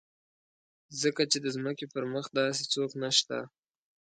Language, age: Pashto, 19-29